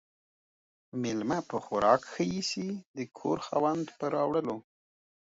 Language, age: Pashto, 40-49